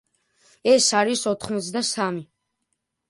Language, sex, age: Georgian, male, under 19